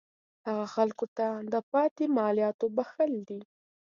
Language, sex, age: Pashto, female, under 19